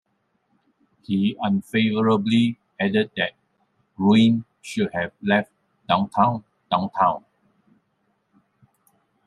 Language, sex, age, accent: English, male, 60-69, Malaysian English